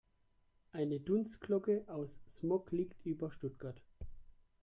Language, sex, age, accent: German, male, 30-39, Deutschland Deutsch